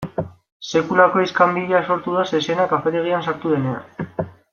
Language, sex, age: Basque, male, 19-29